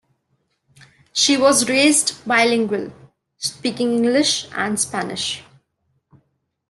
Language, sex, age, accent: English, female, 19-29, India and South Asia (India, Pakistan, Sri Lanka)